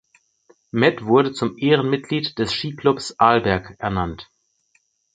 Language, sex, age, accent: German, male, 40-49, Deutschland Deutsch